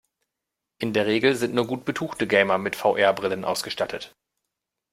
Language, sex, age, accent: German, male, 30-39, Deutschland Deutsch